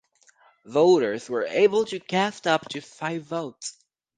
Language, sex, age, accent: English, female, 19-29, United States English